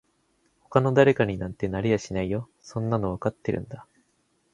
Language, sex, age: Japanese, male, 19-29